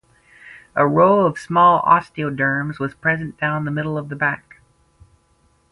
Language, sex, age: English, female, 19-29